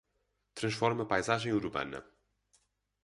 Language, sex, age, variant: Portuguese, male, 19-29, Portuguese (Portugal)